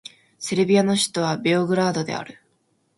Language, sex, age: Japanese, female, under 19